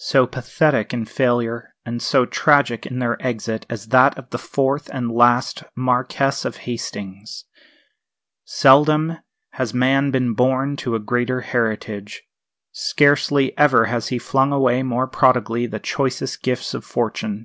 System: none